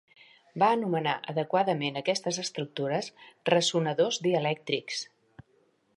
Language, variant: Catalan, Central